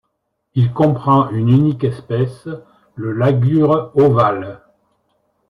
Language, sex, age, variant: French, male, 60-69, Français de métropole